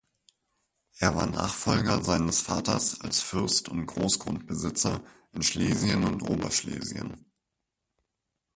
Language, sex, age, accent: German, male, 19-29, Deutschland Deutsch